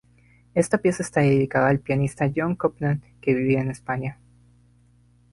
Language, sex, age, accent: Spanish, male, under 19, Andino-Pacífico: Colombia, Perú, Ecuador, oeste de Bolivia y Venezuela andina